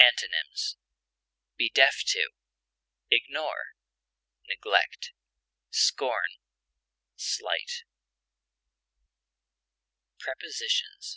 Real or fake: real